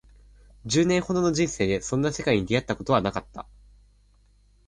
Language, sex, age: Japanese, male, 19-29